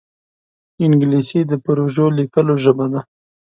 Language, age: Pashto, 19-29